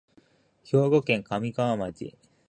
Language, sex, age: Japanese, male, 19-29